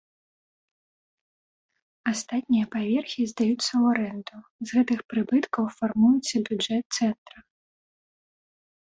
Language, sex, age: Belarusian, female, 19-29